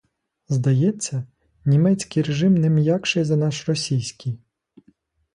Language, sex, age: Ukrainian, male, 30-39